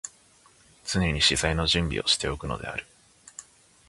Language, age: Japanese, 19-29